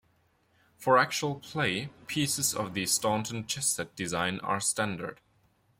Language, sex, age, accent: English, male, 19-29, England English